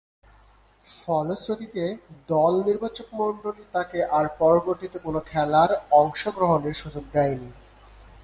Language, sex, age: Bengali, male, 19-29